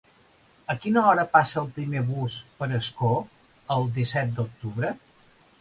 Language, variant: Catalan, Balear